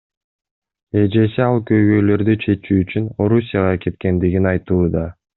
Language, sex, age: Kyrgyz, male, 19-29